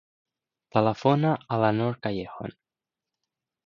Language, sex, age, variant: Catalan, male, 19-29, Central